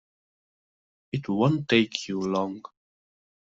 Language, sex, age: English, male, 19-29